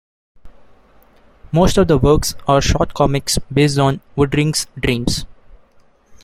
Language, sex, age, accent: English, male, 19-29, India and South Asia (India, Pakistan, Sri Lanka)